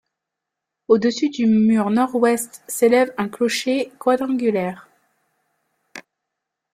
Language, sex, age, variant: French, female, 30-39, Français de métropole